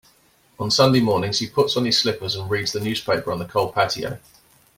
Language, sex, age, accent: English, male, 40-49, England English